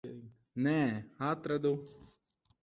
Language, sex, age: Latvian, male, 30-39